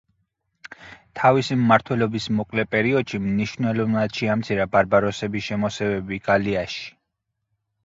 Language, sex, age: Georgian, male, 30-39